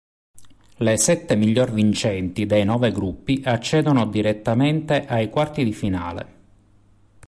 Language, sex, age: Italian, male, 30-39